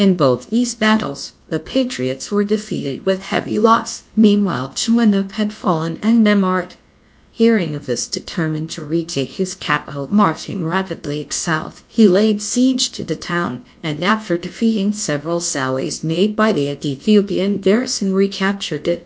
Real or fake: fake